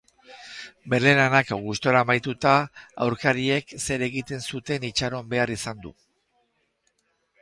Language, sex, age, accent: Basque, male, 60-69, Erdialdekoa edo Nafarra (Gipuzkoa, Nafarroa)